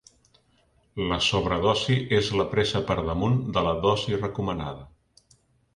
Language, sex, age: Catalan, male, 50-59